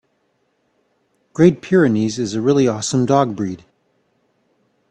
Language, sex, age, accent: English, male, 40-49, United States English